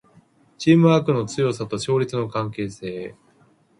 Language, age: Japanese, 30-39